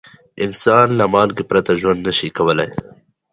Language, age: Pashto, 19-29